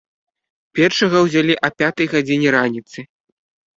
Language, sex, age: Belarusian, male, 30-39